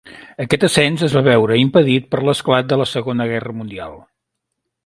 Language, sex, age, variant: Catalan, male, 50-59, Central